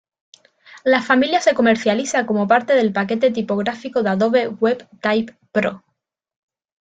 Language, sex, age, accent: Spanish, female, 19-29, España: Norte peninsular (Asturias, Castilla y León, Cantabria, País Vasco, Navarra, Aragón, La Rioja, Guadalajara, Cuenca)